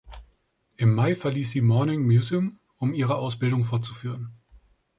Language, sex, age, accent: German, male, 19-29, Deutschland Deutsch